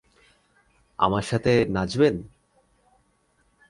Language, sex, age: Bengali, male, 19-29